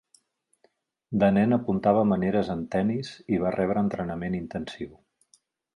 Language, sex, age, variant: Catalan, male, 40-49, Central